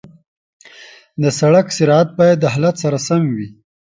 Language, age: Pashto, 19-29